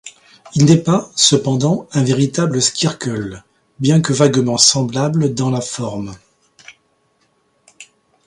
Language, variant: French, Français de métropole